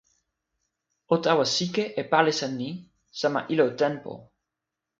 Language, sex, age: Toki Pona, male, 19-29